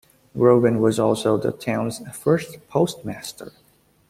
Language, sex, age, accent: English, male, 19-29, United States English